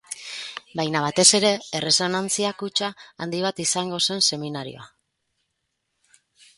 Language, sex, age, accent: Basque, female, 30-39, Mendebalekoa (Araba, Bizkaia, Gipuzkoako mendebaleko herri batzuk)